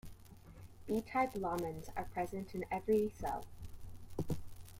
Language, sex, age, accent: English, female, 30-39, United States English